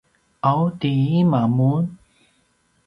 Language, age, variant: Paiwan, 30-39, pinayuanan a kinaikacedasan (東排灣語)